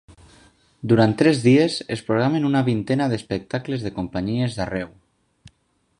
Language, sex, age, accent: Catalan, male, 19-29, valencià